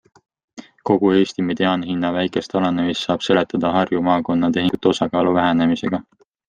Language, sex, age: Estonian, male, 19-29